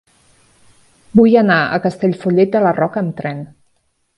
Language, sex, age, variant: Catalan, female, 40-49, Central